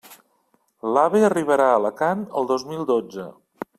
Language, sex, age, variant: Catalan, male, 50-59, Central